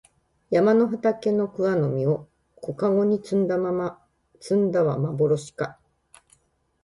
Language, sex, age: Japanese, female, 50-59